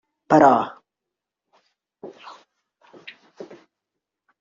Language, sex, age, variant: Catalan, female, 50-59, Central